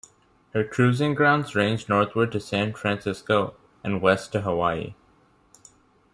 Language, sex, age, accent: English, male, under 19, United States English